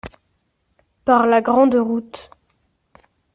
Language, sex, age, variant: French, male, 40-49, Français de métropole